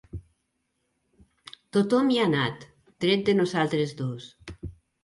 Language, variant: Catalan, Septentrional